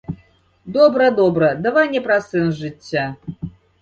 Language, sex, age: Belarusian, female, 60-69